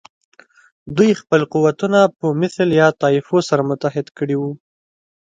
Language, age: Pashto, 19-29